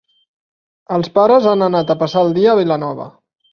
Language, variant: Catalan, Central